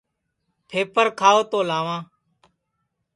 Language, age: Sansi, 19-29